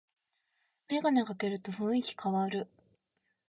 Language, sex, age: Japanese, female, 19-29